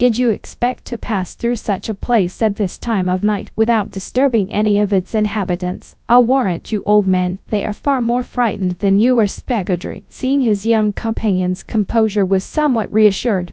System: TTS, GradTTS